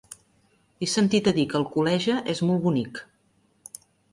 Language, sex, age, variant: Catalan, female, 50-59, Central